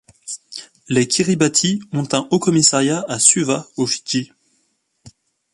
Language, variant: French, Français de métropole